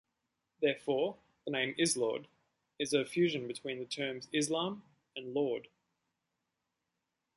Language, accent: English, Australian English